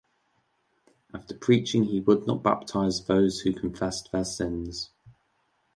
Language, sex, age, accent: English, male, 19-29, England English